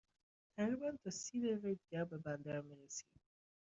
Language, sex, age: Persian, male, 19-29